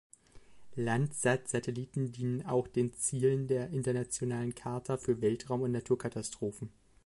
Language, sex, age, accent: German, male, 19-29, Deutschland Deutsch